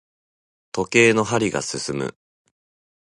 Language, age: Japanese, 19-29